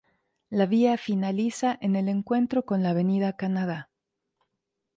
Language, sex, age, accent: Spanish, female, 40-49, México; Andino-Pacífico: Colombia, Perú, Ecuador, oeste de Bolivia y Venezuela andina